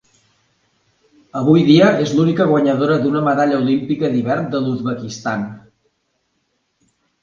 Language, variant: Catalan, Central